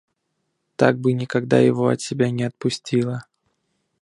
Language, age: Russian, 19-29